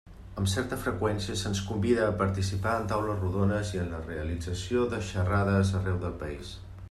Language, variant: Catalan, Central